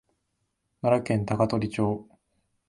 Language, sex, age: Japanese, male, 19-29